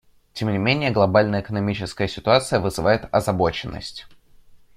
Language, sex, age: Russian, male, 19-29